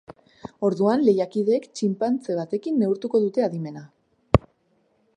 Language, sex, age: Basque, female, 19-29